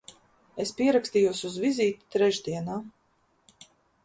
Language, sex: Latvian, female